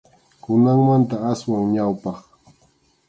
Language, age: Arequipa-La Unión Quechua, 19-29